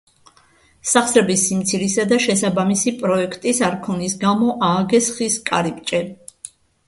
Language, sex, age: Georgian, female, 50-59